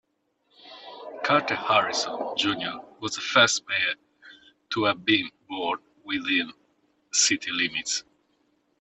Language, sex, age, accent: English, male, 50-59, England English